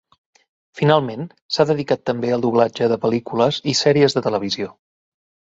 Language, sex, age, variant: Catalan, male, 40-49, Central